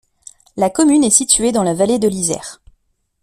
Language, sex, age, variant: French, female, 19-29, Français de métropole